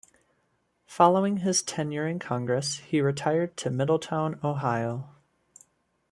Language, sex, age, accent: English, male, 19-29, United States English